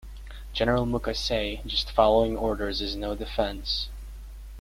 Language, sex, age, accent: English, male, under 19, Canadian English